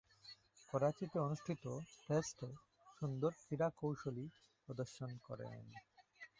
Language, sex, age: Bengali, male, 19-29